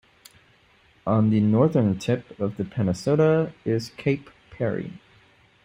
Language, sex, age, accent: English, male, 19-29, United States English